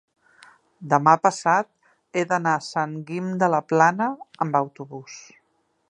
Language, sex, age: Catalan, female, 50-59